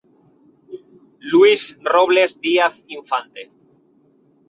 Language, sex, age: Spanish, male, 40-49